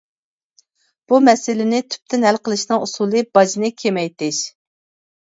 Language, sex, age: Uyghur, female, 30-39